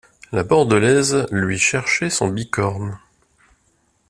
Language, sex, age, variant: French, male, 30-39, Français de métropole